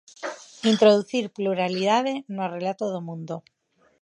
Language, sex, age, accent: Galician, female, 30-39, Normativo (estándar)